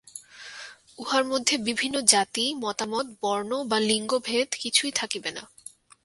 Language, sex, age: Bengali, female, 19-29